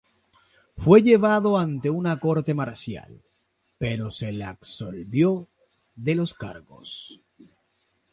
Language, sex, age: Spanish, male, 30-39